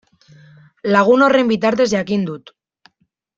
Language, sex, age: Basque, female, 19-29